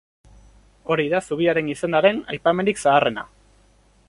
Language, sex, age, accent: Basque, male, 19-29, Erdialdekoa edo Nafarra (Gipuzkoa, Nafarroa)